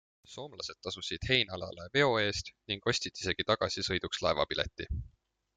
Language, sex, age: Estonian, male, 19-29